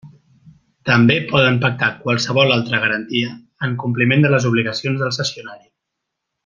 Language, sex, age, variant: Catalan, male, 30-39, Central